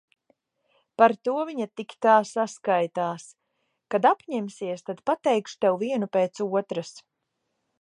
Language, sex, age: Latvian, female, 40-49